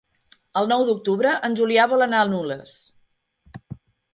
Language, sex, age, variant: Catalan, female, 19-29, Central